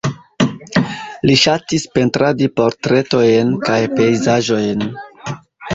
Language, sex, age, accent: Esperanto, male, 30-39, Internacia